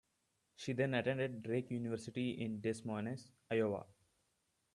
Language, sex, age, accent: English, male, 19-29, India and South Asia (India, Pakistan, Sri Lanka)